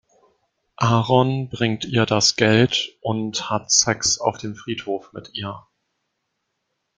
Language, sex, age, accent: German, male, 19-29, Deutschland Deutsch